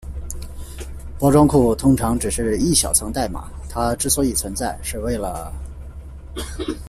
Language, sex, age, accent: Chinese, male, 30-39, 出生地：江苏省